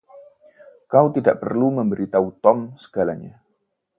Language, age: Indonesian, 30-39